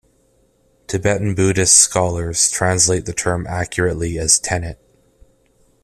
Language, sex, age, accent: English, male, 30-39, Canadian English